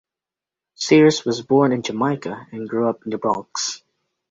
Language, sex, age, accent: English, male, under 19, England English